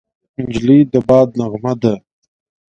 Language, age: Pashto, 30-39